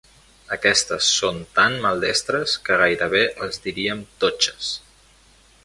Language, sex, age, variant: Catalan, male, 19-29, Central